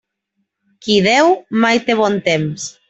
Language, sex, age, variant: Catalan, female, 19-29, Nord-Occidental